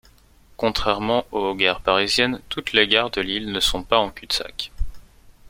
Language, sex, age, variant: French, male, 30-39, Français de métropole